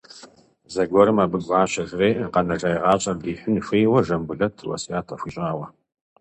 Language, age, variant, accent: Kabardian, 40-49, Адыгэбзэ (Къэбэрдей, Кирил, псоми зэдай), Джылэхъстэней (Gilahsteney)